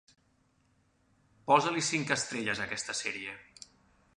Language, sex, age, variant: Catalan, male, 40-49, Central